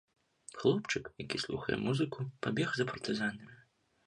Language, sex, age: Belarusian, male, 19-29